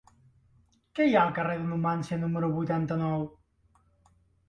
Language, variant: Catalan, Central